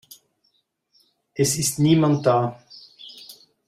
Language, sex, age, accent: German, male, 50-59, Schweizerdeutsch